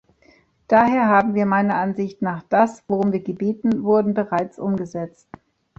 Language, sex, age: German, female, 40-49